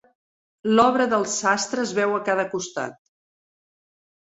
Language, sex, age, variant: Catalan, female, 70-79, Central